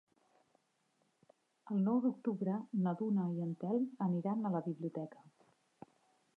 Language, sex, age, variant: Catalan, female, 40-49, Central